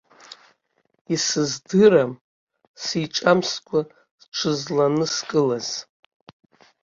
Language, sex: Abkhazian, female